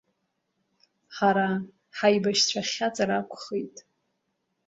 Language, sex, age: Abkhazian, female, 30-39